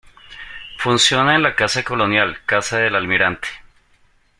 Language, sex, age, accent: Spanish, male, 40-49, Andino-Pacífico: Colombia, Perú, Ecuador, oeste de Bolivia y Venezuela andina